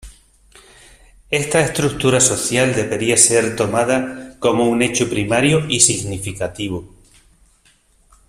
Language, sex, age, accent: Spanish, male, 50-59, España: Sur peninsular (Andalucia, Extremadura, Murcia)